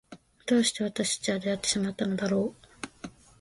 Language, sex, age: Japanese, female, 19-29